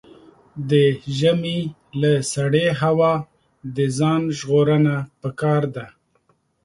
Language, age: Pashto, 40-49